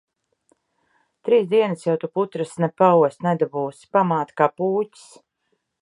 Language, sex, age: Latvian, female, 40-49